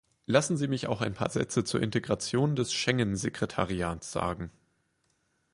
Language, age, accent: German, 19-29, Deutschland Deutsch